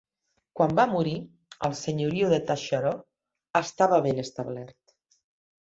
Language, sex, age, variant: Catalan, female, 50-59, Central